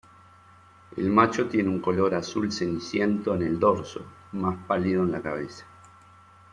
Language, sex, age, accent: Spanish, male, 50-59, Rioplatense: Argentina, Uruguay, este de Bolivia, Paraguay